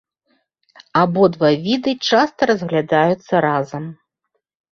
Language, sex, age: Belarusian, female, 50-59